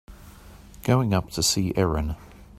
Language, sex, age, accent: English, male, 50-59, Australian English